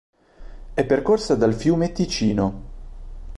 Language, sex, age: Italian, male, 30-39